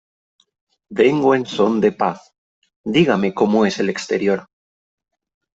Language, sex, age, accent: Spanish, male, 19-29, España: Centro-Sur peninsular (Madrid, Toledo, Castilla-La Mancha)